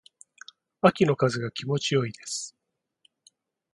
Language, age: Japanese, 50-59